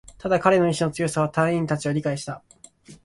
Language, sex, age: Japanese, male, 19-29